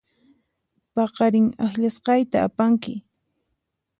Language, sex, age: Puno Quechua, female, 19-29